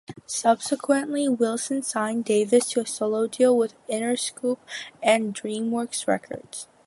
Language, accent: English, United States English